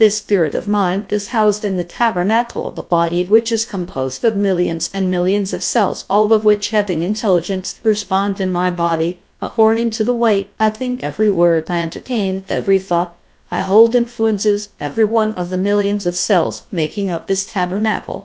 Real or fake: fake